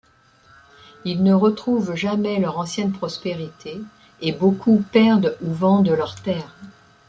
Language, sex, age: French, female, 60-69